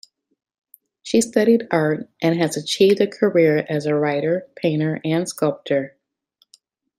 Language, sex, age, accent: English, female, 30-39, United States English